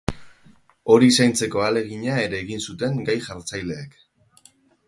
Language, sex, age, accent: Basque, male, 30-39, Mendebalekoa (Araba, Bizkaia, Gipuzkoako mendebaleko herri batzuk)